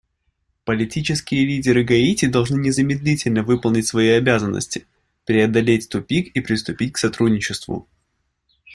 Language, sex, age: Russian, male, 19-29